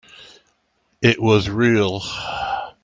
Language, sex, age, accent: English, male, 50-59, United States English